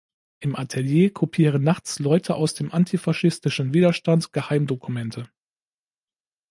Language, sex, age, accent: German, male, 40-49, Deutschland Deutsch